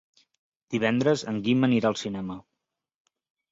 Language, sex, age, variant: Catalan, male, 30-39, Central